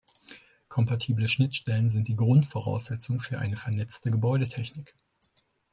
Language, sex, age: German, male, 30-39